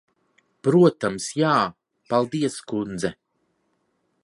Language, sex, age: Latvian, male, 30-39